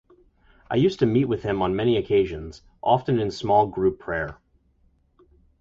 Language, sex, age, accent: English, male, 30-39, United States English